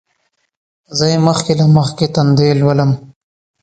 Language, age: Pashto, 19-29